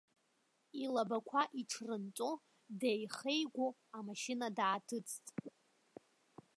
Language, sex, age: Abkhazian, female, under 19